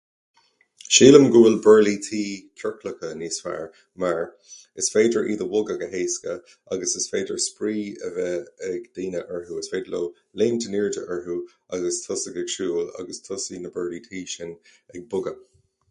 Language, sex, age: Irish, male, 40-49